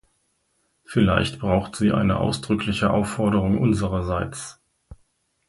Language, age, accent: German, 50-59, Deutschland Deutsch